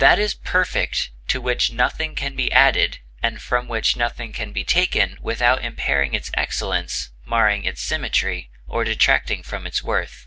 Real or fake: real